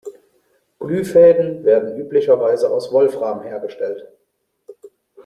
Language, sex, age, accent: German, male, 30-39, Deutschland Deutsch